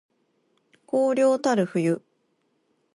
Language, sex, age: Japanese, female, 40-49